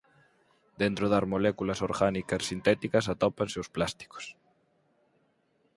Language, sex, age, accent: Galician, male, 19-29, Atlántico (seseo e gheada)